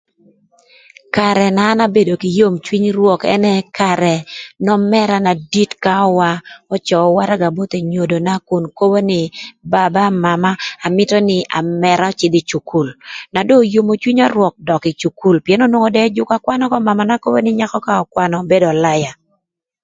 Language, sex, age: Thur, female, 50-59